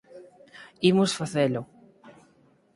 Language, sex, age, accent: Galician, male, 19-29, Central (gheada)